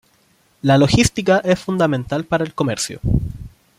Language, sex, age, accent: Spanish, male, 19-29, Chileno: Chile, Cuyo